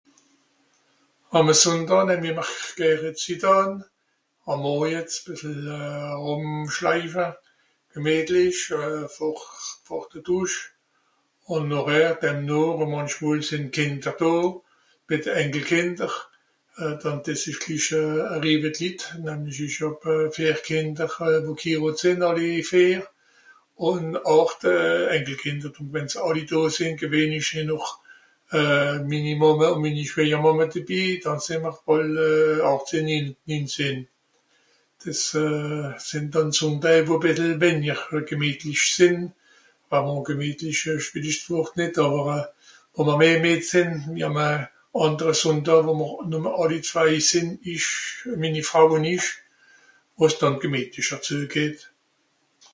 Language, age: Swiss German, 60-69